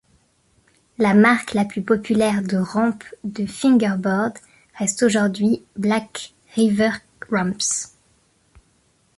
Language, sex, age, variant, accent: French, male, 30-39, Français d'Europe, Français de Suisse